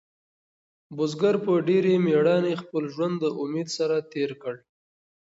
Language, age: Pashto, 19-29